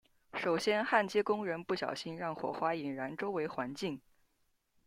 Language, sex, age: Chinese, female, 19-29